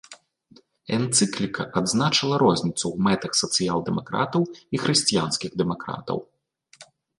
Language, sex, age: Belarusian, male, 30-39